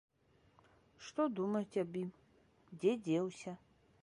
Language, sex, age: Belarusian, female, 30-39